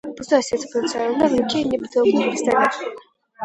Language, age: Russian, under 19